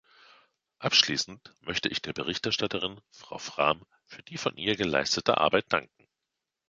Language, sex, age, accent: German, male, 40-49, Deutschland Deutsch